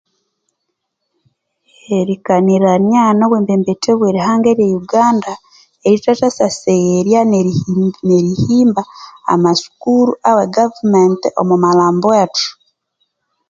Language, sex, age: Konzo, female, 30-39